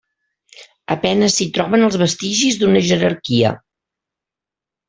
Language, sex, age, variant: Catalan, female, 60-69, Central